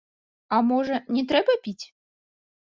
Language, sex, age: Belarusian, female, 30-39